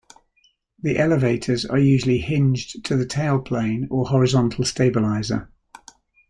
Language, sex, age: English, male, 60-69